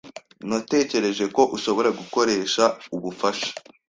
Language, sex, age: Kinyarwanda, male, under 19